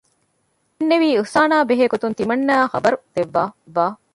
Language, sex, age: Divehi, female, 40-49